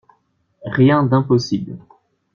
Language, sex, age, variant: French, male, 19-29, Français de métropole